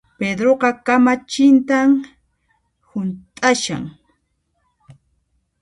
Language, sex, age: Puno Quechua, female, 30-39